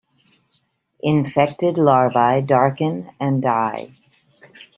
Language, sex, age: English, female, 60-69